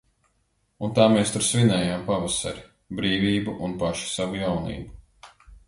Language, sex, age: Latvian, male, 30-39